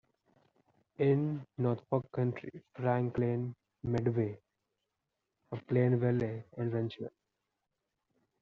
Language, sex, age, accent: English, male, 19-29, India and South Asia (India, Pakistan, Sri Lanka)